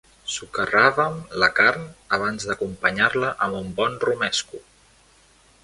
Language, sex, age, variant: Catalan, male, 19-29, Central